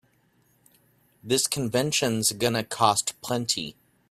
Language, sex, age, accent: English, male, 30-39, United States English